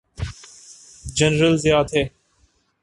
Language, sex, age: Urdu, male, 19-29